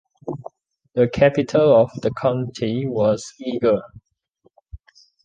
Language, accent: English, Malaysian English